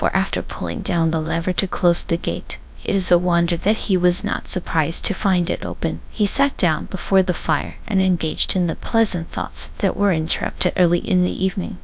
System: TTS, GradTTS